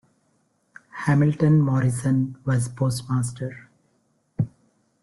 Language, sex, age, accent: English, male, 50-59, India and South Asia (India, Pakistan, Sri Lanka)